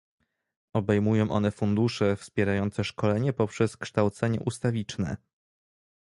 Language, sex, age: Polish, male, 19-29